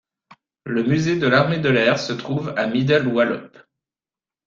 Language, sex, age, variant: French, male, 19-29, Français de métropole